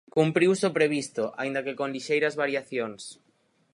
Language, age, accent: Galician, 19-29, Central (gheada)